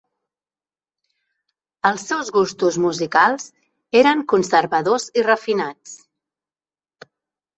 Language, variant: Catalan, Central